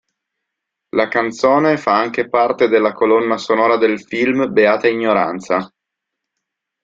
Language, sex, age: Italian, male, 30-39